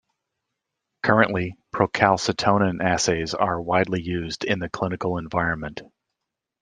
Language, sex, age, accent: English, male, 50-59, United States English